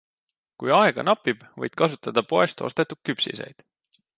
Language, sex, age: Estonian, male, 19-29